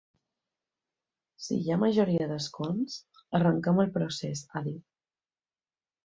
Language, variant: Catalan, Balear